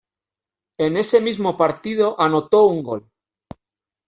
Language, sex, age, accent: Spanish, male, 40-49, España: Norte peninsular (Asturias, Castilla y León, Cantabria, País Vasco, Navarra, Aragón, La Rioja, Guadalajara, Cuenca)